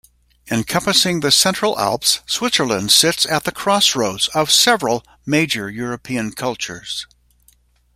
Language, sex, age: English, male, 60-69